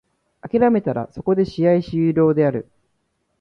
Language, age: Japanese, 19-29